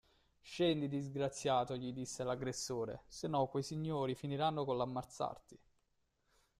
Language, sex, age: Italian, male, 19-29